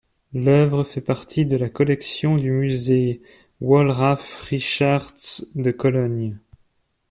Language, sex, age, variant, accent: French, male, 40-49, Français d'Europe, Français de Suisse